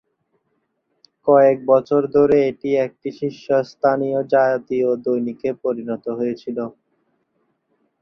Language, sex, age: Bengali, male, 19-29